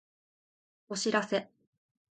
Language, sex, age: Japanese, female, under 19